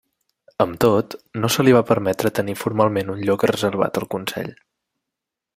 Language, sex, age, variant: Catalan, male, 19-29, Septentrional